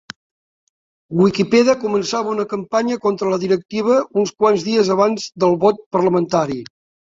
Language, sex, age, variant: Catalan, male, 60-69, Septentrional